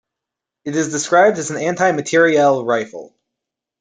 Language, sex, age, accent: English, male, 19-29, United States English